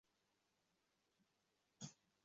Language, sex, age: Bengali, male, 19-29